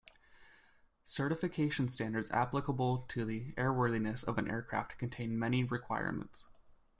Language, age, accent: English, 19-29, United States English